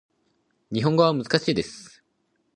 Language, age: Japanese, 19-29